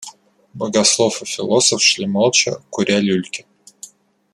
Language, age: Russian, 19-29